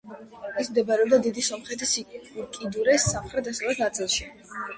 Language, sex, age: Georgian, female, under 19